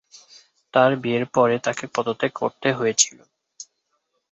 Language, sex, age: Bengali, male, 19-29